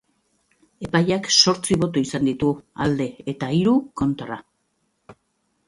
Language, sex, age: Basque, female, 50-59